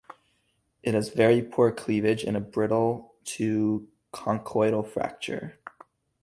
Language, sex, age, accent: English, male, 19-29, United States English